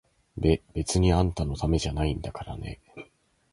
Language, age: Japanese, 19-29